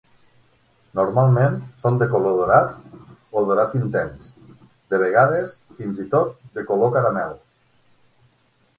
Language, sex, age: Catalan, male, 50-59